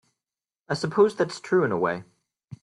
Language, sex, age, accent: English, male, 19-29, United States English